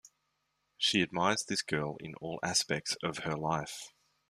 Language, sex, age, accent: English, male, 40-49, Australian English